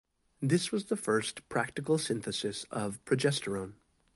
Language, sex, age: English, male, 19-29